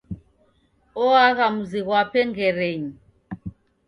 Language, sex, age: Taita, female, 60-69